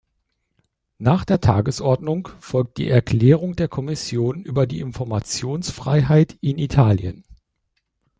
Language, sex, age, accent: German, male, 40-49, Deutschland Deutsch